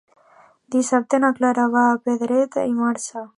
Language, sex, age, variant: Catalan, female, under 19, Alacantí